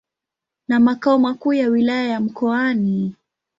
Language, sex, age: Swahili, female, 19-29